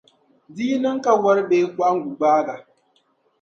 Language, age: Dagbani, 19-29